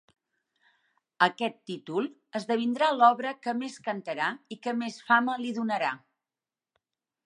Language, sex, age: Catalan, female, 40-49